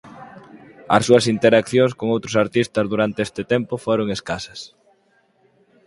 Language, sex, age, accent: Galician, male, 19-29, Atlántico (seseo e gheada)